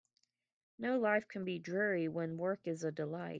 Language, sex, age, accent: English, female, 19-29, United States English